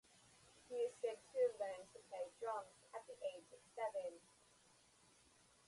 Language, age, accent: English, 30-39, United States English; England English